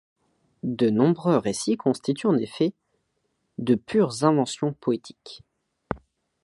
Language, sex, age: French, male, under 19